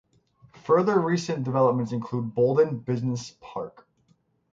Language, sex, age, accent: English, male, 19-29, United States English